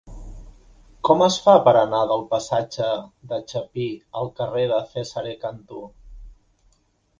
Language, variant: Catalan, Central